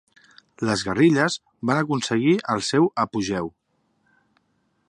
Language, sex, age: Catalan, male, 30-39